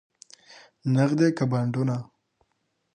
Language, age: Pashto, 19-29